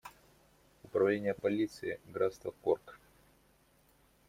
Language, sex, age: Russian, male, 30-39